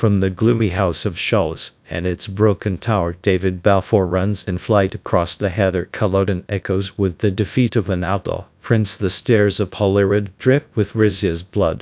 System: TTS, GradTTS